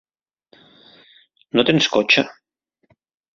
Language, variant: Catalan, Central